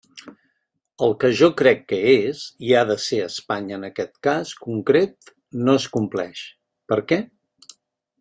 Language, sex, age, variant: Catalan, male, 50-59, Central